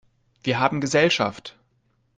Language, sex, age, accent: German, male, 19-29, Deutschland Deutsch